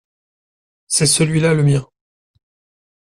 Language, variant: French, Français de métropole